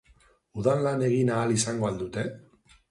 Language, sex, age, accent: Basque, male, 30-39, Mendebalekoa (Araba, Bizkaia, Gipuzkoako mendebaleko herri batzuk)